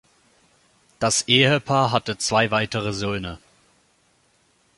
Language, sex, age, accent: German, male, 19-29, Deutschland Deutsch